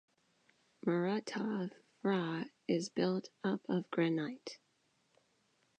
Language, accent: English, United States English